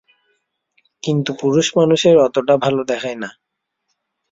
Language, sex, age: Bengali, male, 19-29